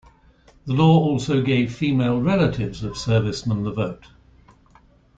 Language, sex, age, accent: English, male, 60-69, England English